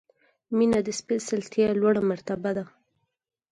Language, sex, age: Pashto, female, 19-29